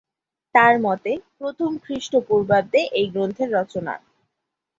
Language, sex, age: Bengali, female, 19-29